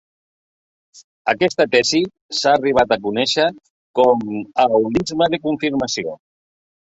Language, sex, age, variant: Catalan, male, 60-69, Central